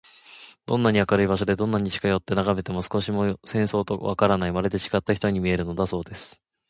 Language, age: Japanese, 19-29